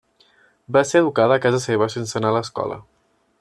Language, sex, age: Catalan, male, 19-29